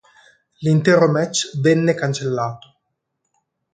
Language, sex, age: Italian, male, 40-49